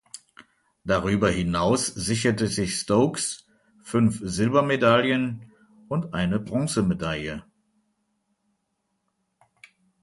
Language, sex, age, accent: German, male, 30-39, Deutschland Deutsch